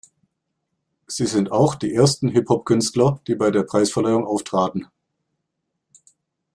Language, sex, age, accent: German, male, 40-49, Deutschland Deutsch